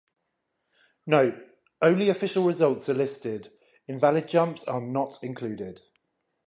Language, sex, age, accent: English, male, 30-39, England English